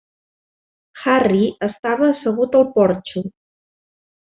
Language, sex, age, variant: Catalan, female, 40-49, Central